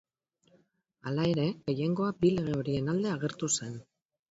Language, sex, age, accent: Basque, female, 50-59, Mendebalekoa (Araba, Bizkaia, Gipuzkoako mendebaleko herri batzuk)